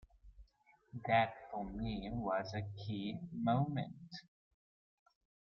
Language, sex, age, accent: English, male, 19-29, Southern African (South Africa, Zimbabwe, Namibia)